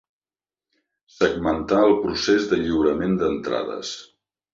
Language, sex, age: Catalan, male, 50-59